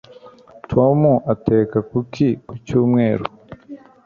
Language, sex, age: Kinyarwanda, male, under 19